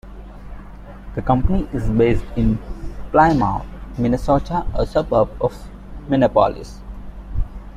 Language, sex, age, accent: English, male, 19-29, India and South Asia (India, Pakistan, Sri Lanka)